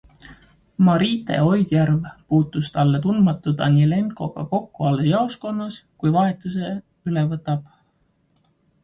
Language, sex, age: Estonian, male, 19-29